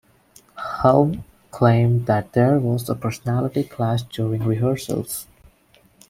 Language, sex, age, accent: English, male, 19-29, India and South Asia (India, Pakistan, Sri Lanka)